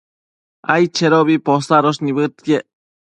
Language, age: Matsés, under 19